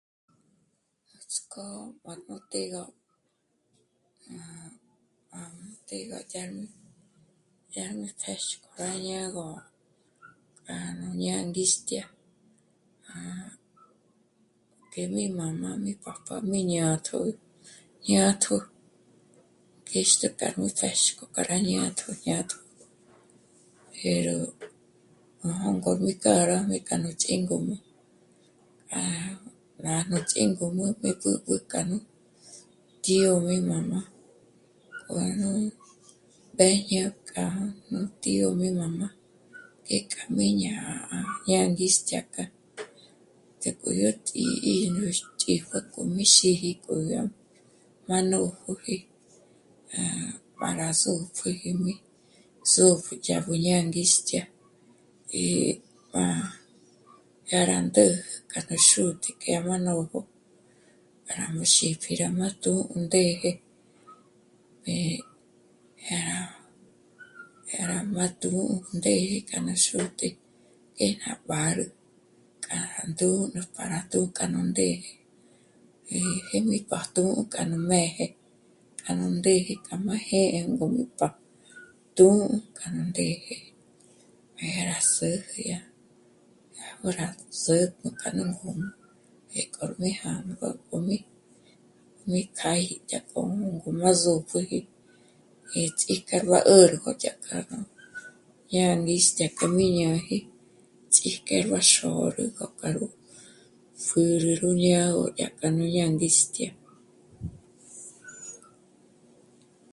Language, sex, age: Michoacán Mazahua, female, 19-29